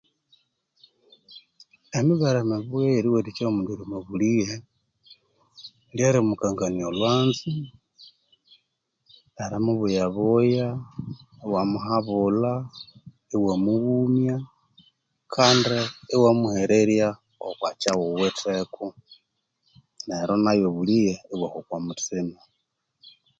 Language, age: Konzo, 40-49